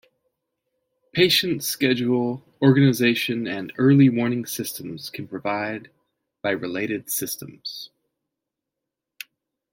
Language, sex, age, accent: English, male, 40-49, United States English